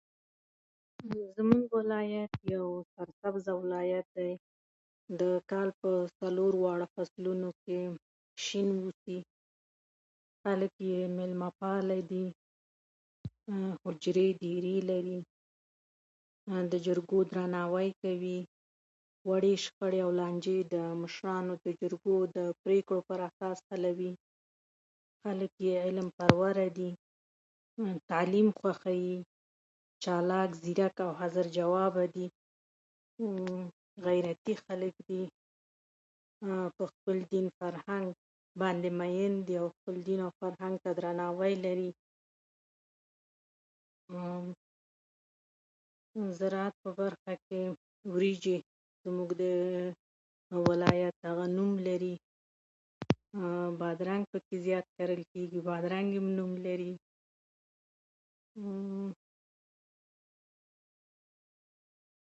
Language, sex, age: Pashto, female, 30-39